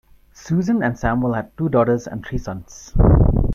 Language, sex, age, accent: English, male, 30-39, India and South Asia (India, Pakistan, Sri Lanka)